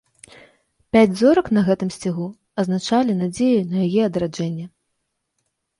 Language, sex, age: Belarusian, female, 30-39